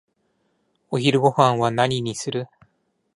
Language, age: Japanese, 40-49